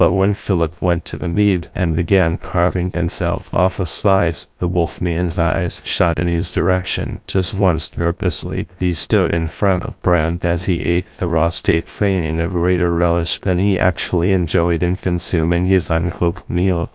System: TTS, GlowTTS